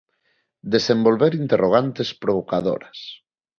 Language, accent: Galician, Neofalante